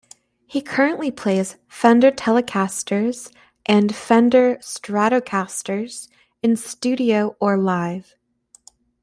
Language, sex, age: English, female, 19-29